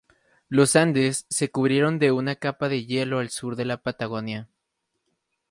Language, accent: Spanish, México